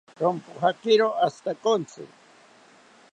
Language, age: South Ucayali Ashéninka, 60-69